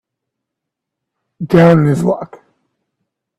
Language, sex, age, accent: English, male, 19-29, United States English